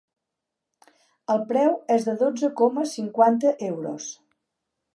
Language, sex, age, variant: Catalan, female, 70-79, Central